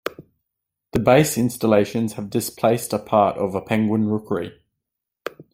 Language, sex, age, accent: English, male, 19-29, Australian English